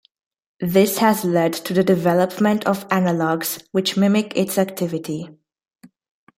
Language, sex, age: English, female, under 19